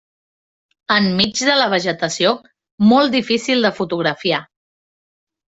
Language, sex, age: Catalan, female, 30-39